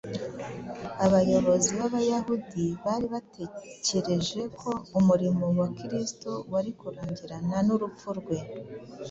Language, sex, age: Kinyarwanda, female, 40-49